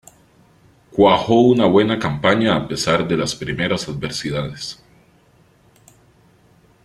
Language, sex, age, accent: Spanish, male, 30-39, América central